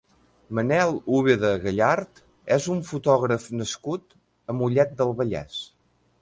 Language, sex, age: Catalan, male, 50-59